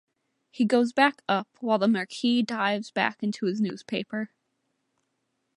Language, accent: English, United States English